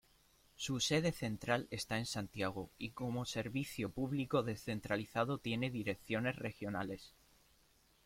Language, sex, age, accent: Spanish, male, 19-29, España: Sur peninsular (Andalucia, Extremadura, Murcia)